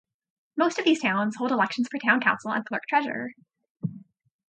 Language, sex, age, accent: English, female, 19-29, United States English